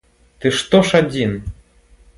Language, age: Belarusian, 19-29